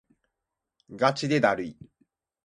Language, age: Japanese, 19-29